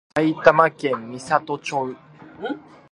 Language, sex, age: Japanese, male, 19-29